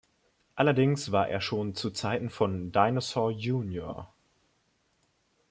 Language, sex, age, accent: German, male, 19-29, Deutschland Deutsch